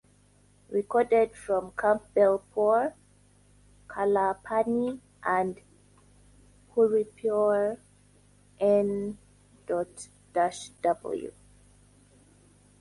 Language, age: English, 19-29